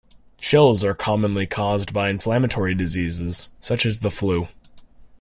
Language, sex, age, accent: English, male, under 19, United States English